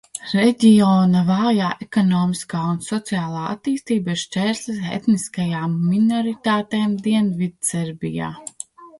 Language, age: Latvian, 30-39